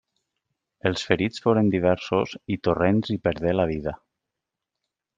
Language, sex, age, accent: Catalan, male, 30-39, valencià